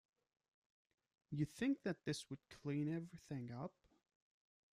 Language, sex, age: English, male, 19-29